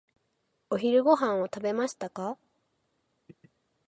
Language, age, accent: Japanese, 19-29, 標準語